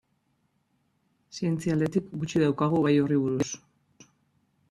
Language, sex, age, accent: Basque, female, 40-49, Mendebalekoa (Araba, Bizkaia, Gipuzkoako mendebaleko herri batzuk)